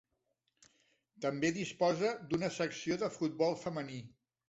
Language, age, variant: Catalan, 50-59, Central